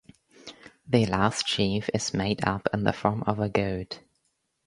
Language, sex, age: English, female, under 19